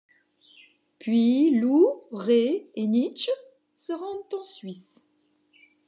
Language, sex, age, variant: French, female, 50-59, Français de métropole